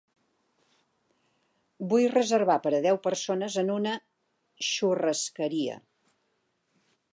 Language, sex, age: Catalan, female, 60-69